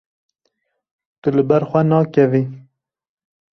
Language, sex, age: Kurdish, male, 30-39